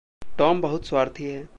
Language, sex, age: Hindi, male, 19-29